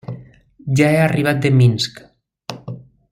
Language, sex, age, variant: Catalan, male, 40-49, Central